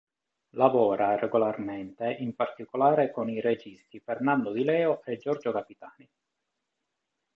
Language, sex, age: Italian, male, 30-39